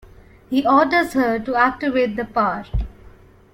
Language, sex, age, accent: English, female, 19-29, India and South Asia (India, Pakistan, Sri Lanka)